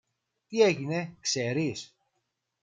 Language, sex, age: Greek, male, 30-39